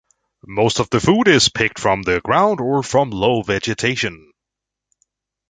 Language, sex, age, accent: English, male, 19-29, England English